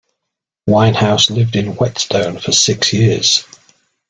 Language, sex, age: English, male, 60-69